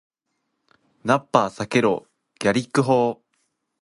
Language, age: Japanese, under 19